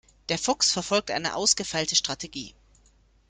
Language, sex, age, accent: German, female, 19-29, Deutschland Deutsch